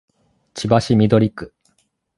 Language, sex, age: Japanese, male, 19-29